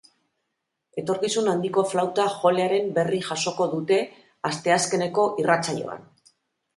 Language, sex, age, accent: Basque, female, 50-59, Mendebalekoa (Araba, Bizkaia, Gipuzkoako mendebaleko herri batzuk)